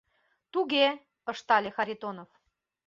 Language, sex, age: Mari, female, 40-49